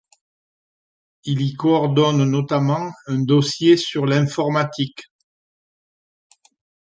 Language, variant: French, Français de métropole